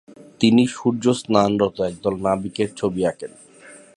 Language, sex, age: Bengali, male, 30-39